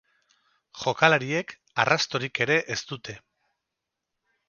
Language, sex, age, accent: Basque, male, 50-59, Erdialdekoa edo Nafarra (Gipuzkoa, Nafarroa)